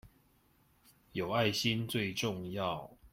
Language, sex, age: Chinese, male, 30-39